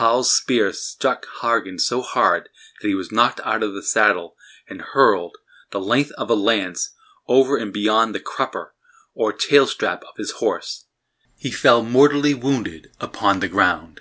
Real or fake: real